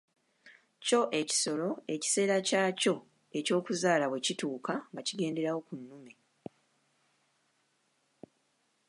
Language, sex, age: Ganda, female, 30-39